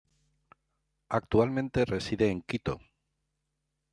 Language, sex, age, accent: Spanish, male, 60-69, España: Centro-Sur peninsular (Madrid, Toledo, Castilla-La Mancha)